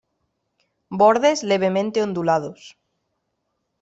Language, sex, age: Spanish, female, 19-29